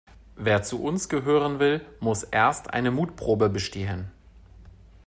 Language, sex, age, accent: German, male, 30-39, Deutschland Deutsch